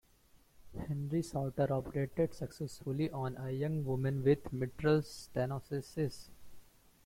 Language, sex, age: English, male, 19-29